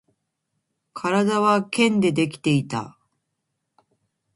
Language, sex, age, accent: Japanese, female, 50-59, 標準語; 東京